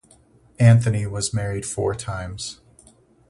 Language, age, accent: English, 30-39, United States English